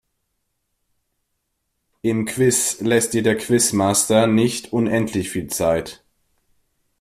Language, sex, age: German, male, under 19